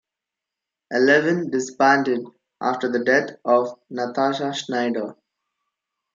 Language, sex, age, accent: English, male, 19-29, India and South Asia (India, Pakistan, Sri Lanka)